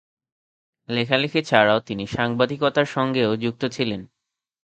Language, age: Bengali, 19-29